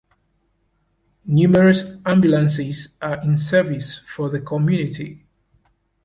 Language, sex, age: English, male, 30-39